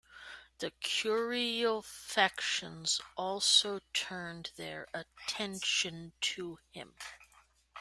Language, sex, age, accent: English, female, 30-39, United States English